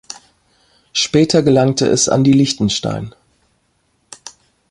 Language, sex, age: German, female, 50-59